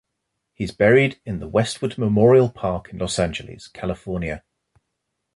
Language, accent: English, England English